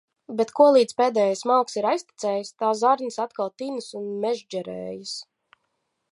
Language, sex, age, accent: Latvian, female, 30-39, bez akcenta